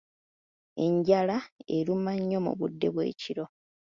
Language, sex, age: Ganda, female, 30-39